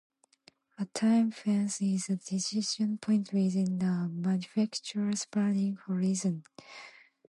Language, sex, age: English, female, 19-29